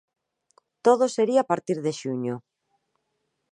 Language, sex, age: Galician, female, 40-49